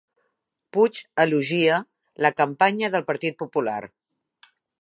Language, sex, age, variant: Catalan, female, 60-69, Central